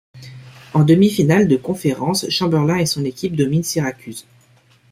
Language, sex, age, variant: French, male, 19-29, Français de métropole